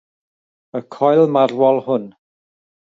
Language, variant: Welsh, Mid Wales